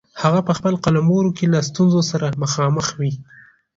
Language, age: Pashto, 19-29